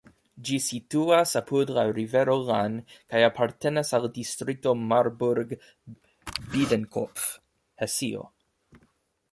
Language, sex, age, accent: Esperanto, male, 19-29, Internacia